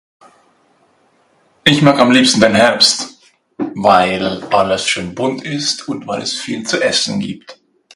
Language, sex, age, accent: German, male, 40-49, Schweizerdeutsch